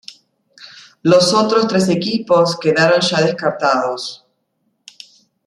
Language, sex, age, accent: Spanish, female, 50-59, Rioplatense: Argentina, Uruguay, este de Bolivia, Paraguay